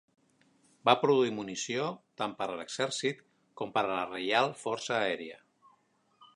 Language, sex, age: Catalan, male, 50-59